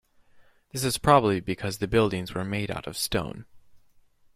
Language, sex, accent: English, male, United States English